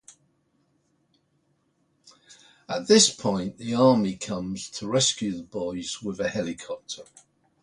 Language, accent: English, England English